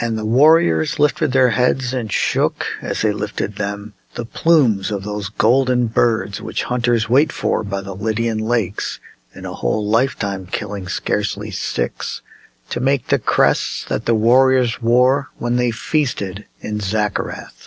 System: none